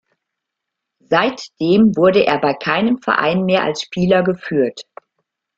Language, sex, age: German, female, 60-69